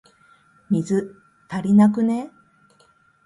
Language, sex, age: Japanese, female, 50-59